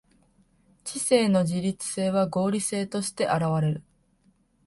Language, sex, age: Japanese, female, under 19